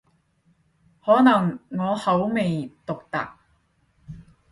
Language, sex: Cantonese, female